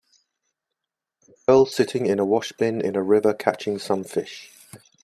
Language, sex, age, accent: English, male, 40-49, England English